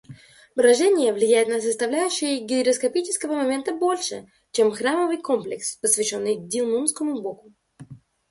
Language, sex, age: Russian, female, under 19